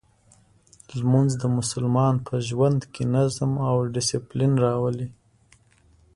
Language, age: Pashto, 19-29